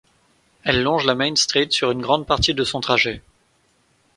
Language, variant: French, Français de métropole